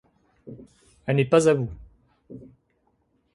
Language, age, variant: French, 50-59, Français de métropole